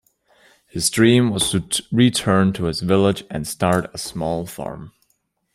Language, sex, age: English, male, under 19